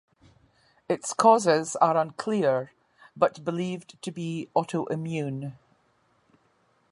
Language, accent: English, Scottish English